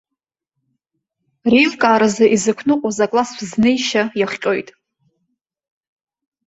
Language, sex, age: Abkhazian, female, 30-39